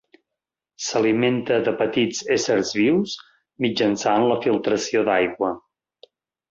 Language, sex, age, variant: Catalan, male, 50-59, Central